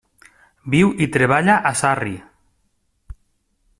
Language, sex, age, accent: Catalan, male, 40-49, valencià